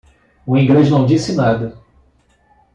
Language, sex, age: Portuguese, male, 40-49